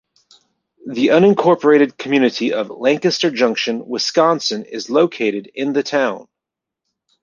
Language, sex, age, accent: English, male, 40-49, United States English